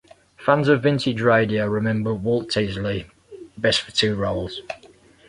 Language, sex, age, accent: English, male, 40-49, England English